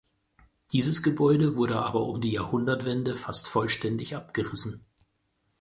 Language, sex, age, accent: German, male, 40-49, Deutschland Deutsch